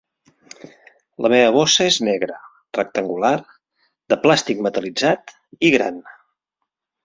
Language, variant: Catalan, Central